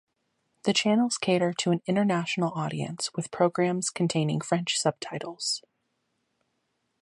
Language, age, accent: English, 19-29, United States English